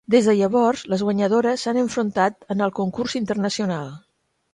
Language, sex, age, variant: Catalan, female, 70-79, Central